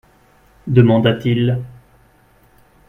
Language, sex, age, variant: French, male, 30-39, Français de métropole